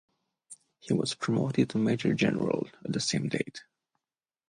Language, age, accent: English, 30-39, Eastern European